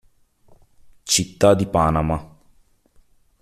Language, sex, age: Italian, male, 40-49